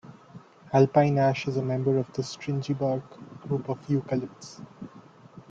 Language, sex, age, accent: English, male, 19-29, India and South Asia (India, Pakistan, Sri Lanka)